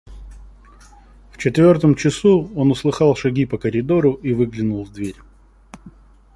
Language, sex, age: Russian, male, 19-29